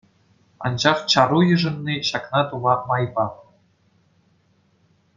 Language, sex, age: Chuvash, male, 19-29